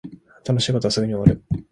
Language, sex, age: Japanese, male, 19-29